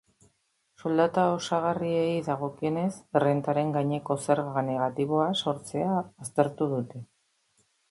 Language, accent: Basque, Erdialdekoa edo Nafarra (Gipuzkoa, Nafarroa)